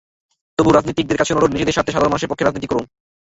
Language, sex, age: Bengali, male, under 19